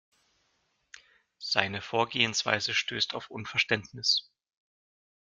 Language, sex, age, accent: German, male, 19-29, Russisch Deutsch